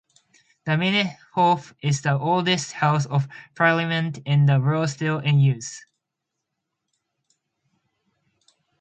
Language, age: English, 19-29